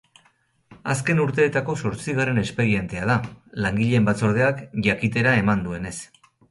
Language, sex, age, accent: Basque, male, 60-69, Erdialdekoa edo Nafarra (Gipuzkoa, Nafarroa)